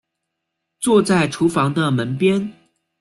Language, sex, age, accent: Chinese, male, 30-39, 出生地：北京市